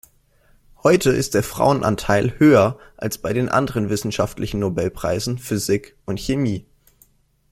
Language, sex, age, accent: German, male, 19-29, Deutschland Deutsch